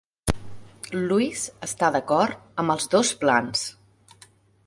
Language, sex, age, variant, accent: Catalan, female, 40-49, Central, central